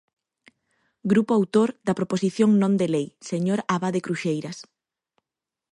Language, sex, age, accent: Galician, female, 19-29, Oriental (común en zona oriental)